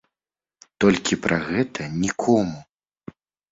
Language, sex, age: Belarusian, male, 19-29